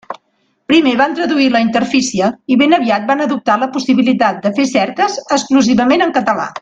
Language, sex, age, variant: Catalan, female, 40-49, Nord-Occidental